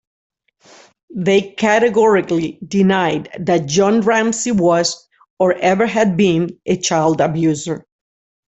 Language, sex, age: English, female, 60-69